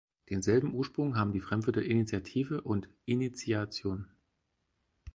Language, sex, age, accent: German, male, 40-49, Deutschland Deutsch